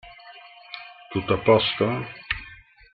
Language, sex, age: Italian, male, 60-69